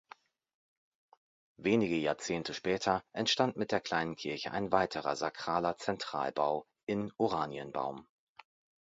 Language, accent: German, Deutschland Deutsch